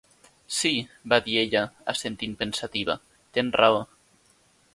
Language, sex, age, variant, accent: Catalan, male, under 19, Nord-Occidental, Tortosí